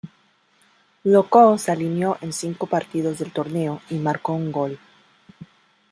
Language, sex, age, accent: Spanish, female, 30-39, América central